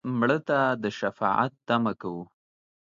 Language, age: Pashto, 19-29